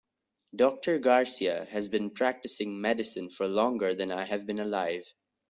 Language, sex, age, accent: English, male, under 19, India and South Asia (India, Pakistan, Sri Lanka)